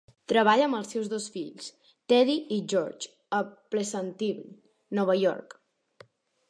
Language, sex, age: Catalan, female, under 19